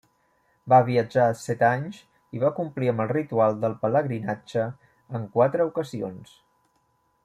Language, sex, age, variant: Catalan, male, 40-49, Central